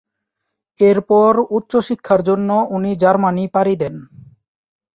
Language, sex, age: Bengali, male, 19-29